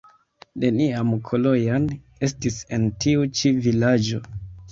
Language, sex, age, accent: Esperanto, male, 19-29, Internacia